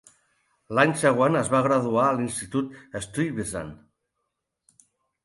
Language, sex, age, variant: Catalan, male, 50-59, Central